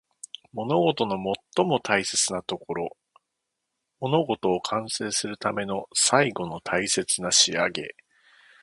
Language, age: Japanese, 30-39